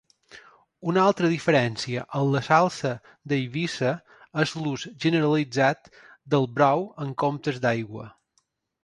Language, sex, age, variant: Catalan, male, 50-59, Balear